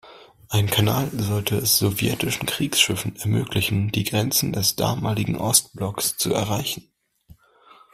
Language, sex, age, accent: German, male, under 19, Deutschland Deutsch